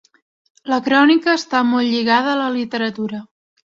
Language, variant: Catalan, Central